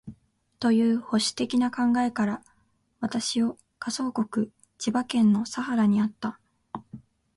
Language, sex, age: Japanese, female, 19-29